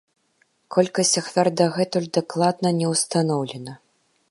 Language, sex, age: Belarusian, female, 19-29